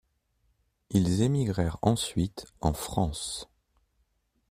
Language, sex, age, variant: French, male, 30-39, Français de métropole